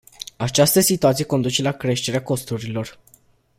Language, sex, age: Romanian, male, under 19